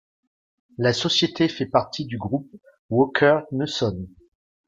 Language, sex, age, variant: French, male, 50-59, Français de métropole